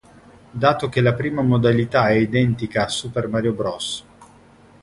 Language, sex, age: Italian, male, 30-39